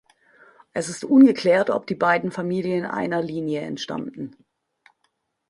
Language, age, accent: German, 40-49, Deutschland Deutsch